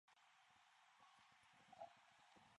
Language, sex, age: English, female, 19-29